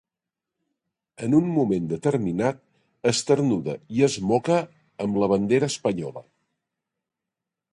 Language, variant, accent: Catalan, Central, central